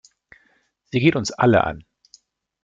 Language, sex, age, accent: German, male, 40-49, Deutschland Deutsch